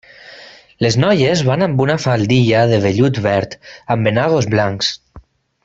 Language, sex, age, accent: Catalan, male, 30-39, valencià; valencià meridional